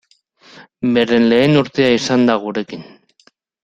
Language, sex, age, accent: Basque, male, 40-49, Mendebalekoa (Araba, Bizkaia, Gipuzkoako mendebaleko herri batzuk)